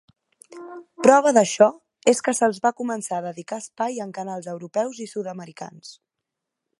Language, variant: Catalan, Central